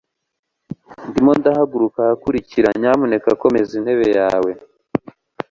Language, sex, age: Kinyarwanda, male, 19-29